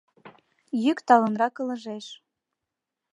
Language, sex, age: Mari, female, 19-29